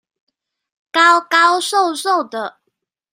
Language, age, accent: Chinese, 19-29, 出生地：臺北市